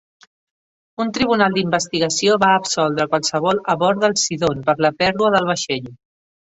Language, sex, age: Catalan, female, 40-49